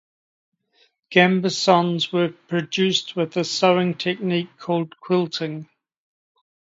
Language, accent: English, New Zealand English